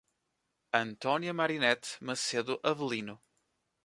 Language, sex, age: Portuguese, male, 30-39